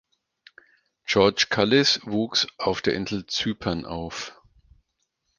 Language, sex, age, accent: German, male, 50-59, Deutschland Deutsch